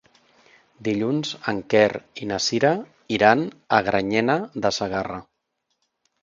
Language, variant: Catalan, Central